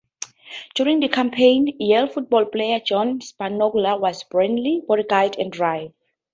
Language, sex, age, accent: English, female, 19-29, Southern African (South Africa, Zimbabwe, Namibia)